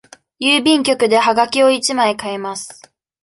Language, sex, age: Japanese, female, 19-29